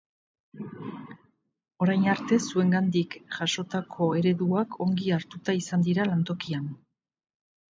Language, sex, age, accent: Basque, female, 50-59, Erdialdekoa edo Nafarra (Gipuzkoa, Nafarroa)